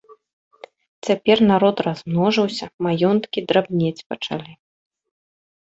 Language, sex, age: Belarusian, female, 30-39